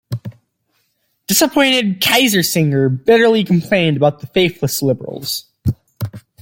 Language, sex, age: English, male, under 19